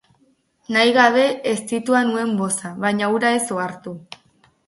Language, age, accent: Basque, under 19, Mendebalekoa (Araba, Bizkaia, Gipuzkoako mendebaleko herri batzuk)